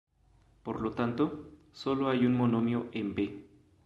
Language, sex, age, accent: Spanish, male, 30-39, México